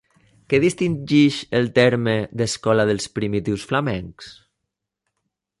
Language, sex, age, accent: Catalan, male, 40-49, valencià